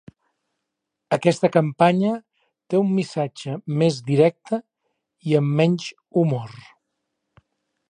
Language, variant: Catalan, Central